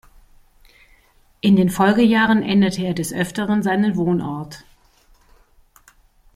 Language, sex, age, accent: German, female, 50-59, Deutschland Deutsch